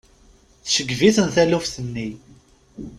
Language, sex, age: Kabyle, male, 30-39